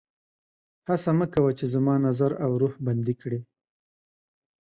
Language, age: Pashto, 30-39